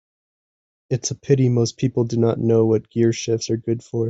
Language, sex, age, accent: English, male, 19-29, United States English